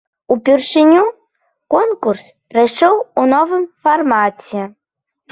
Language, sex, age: Belarusian, female, 30-39